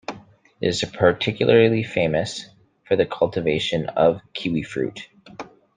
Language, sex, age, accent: English, male, 30-39, Canadian English